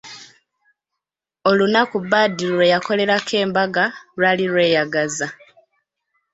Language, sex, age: Ganda, female, 30-39